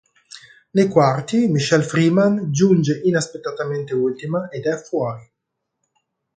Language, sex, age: Italian, male, 40-49